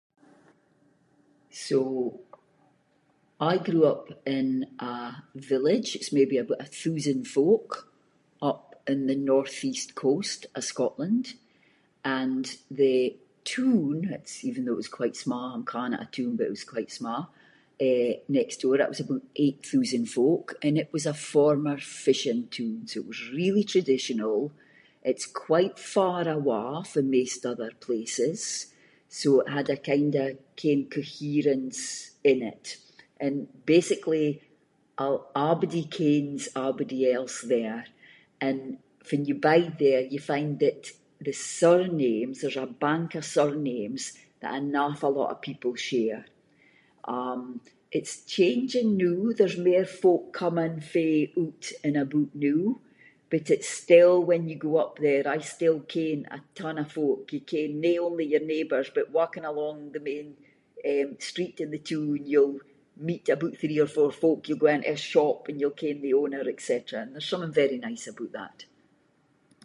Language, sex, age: Scots, female, 50-59